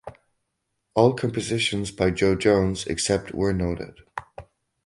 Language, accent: English, England English